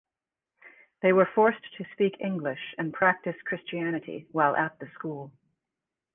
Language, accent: English, United States English